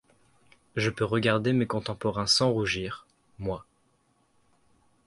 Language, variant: French, Français de métropole